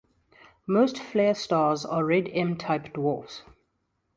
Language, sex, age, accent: English, female, 30-39, Southern African (South Africa, Zimbabwe, Namibia)